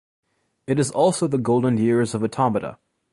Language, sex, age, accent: English, male, 19-29, United States English